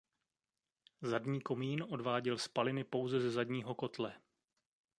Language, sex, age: Czech, male, 30-39